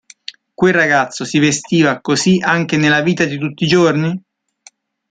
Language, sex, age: Italian, male, 30-39